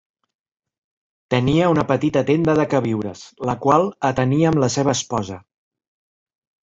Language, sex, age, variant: Catalan, male, 40-49, Central